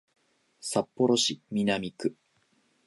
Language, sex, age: Japanese, male, 19-29